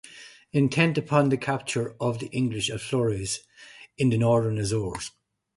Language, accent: English, Irish English